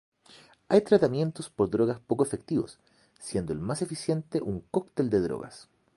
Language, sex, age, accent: Spanish, male, 30-39, Chileno: Chile, Cuyo